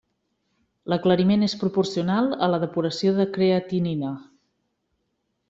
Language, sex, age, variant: Catalan, female, 40-49, Central